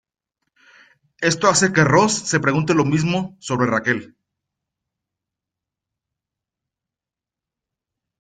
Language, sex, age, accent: Spanish, male, 40-49, México